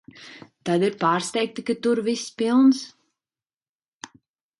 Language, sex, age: Latvian, female, 30-39